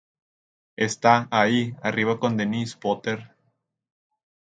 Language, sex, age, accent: Spanish, male, 19-29, México